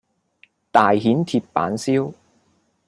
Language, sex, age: Cantonese, male, 19-29